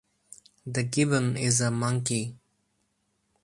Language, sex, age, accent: English, male, 19-29, United States English